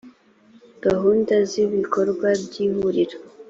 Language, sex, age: Kinyarwanda, female, 19-29